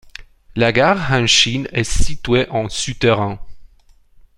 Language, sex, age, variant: French, male, 30-39, Français d'Europe